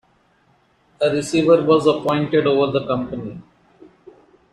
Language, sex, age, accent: English, male, 40-49, India and South Asia (India, Pakistan, Sri Lanka)